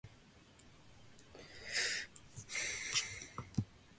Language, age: English, 19-29